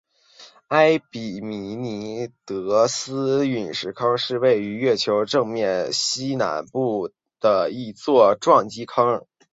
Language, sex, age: Chinese, male, 19-29